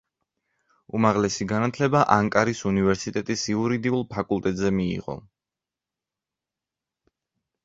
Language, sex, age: Georgian, male, under 19